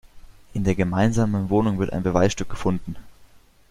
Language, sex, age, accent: German, male, under 19, Deutschland Deutsch